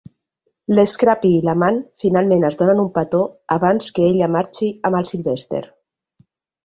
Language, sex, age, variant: Catalan, female, 40-49, Nord-Occidental